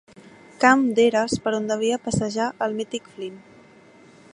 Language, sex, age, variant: Catalan, female, 19-29, Central